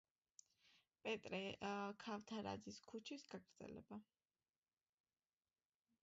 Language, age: Georgian, under 19